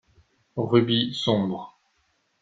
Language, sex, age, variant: French, male, 19-29, Français de métropole